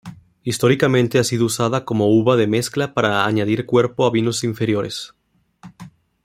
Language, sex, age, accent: Spanish, male, 19-29, México